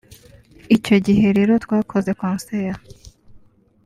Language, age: Kinyarwanda, 19-29